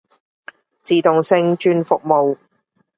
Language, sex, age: Cantonese, female, 19-29